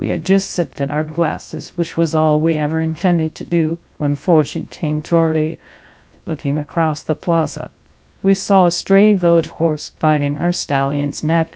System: TTS, GlowTTS